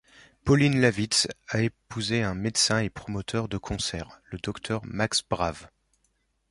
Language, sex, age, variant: French, male, 30-39, Français de métropole